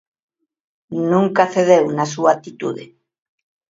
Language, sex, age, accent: Galician, female, 60-69, Normativo (estándar)